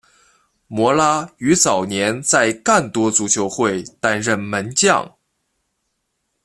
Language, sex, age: Chinese, male, 19-29